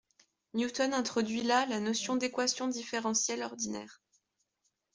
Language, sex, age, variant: French, female, 19-29, Français de métropole